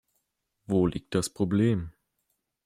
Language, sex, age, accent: German, male, under 19, Deutschland Deutsch